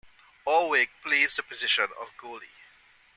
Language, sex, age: English, male, 40-49